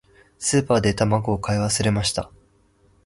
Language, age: Japanese, 19-29